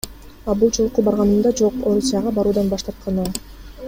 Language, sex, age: Kyrgyz, female, 19-29